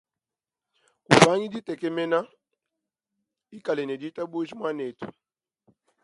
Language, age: Luba-Lulua, 19-29